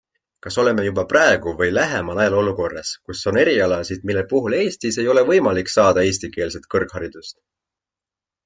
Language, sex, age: Estonian, male, 19-29